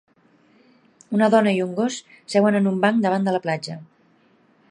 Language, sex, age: Catalan, female, 40-49